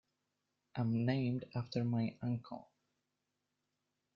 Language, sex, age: English, male, 19-29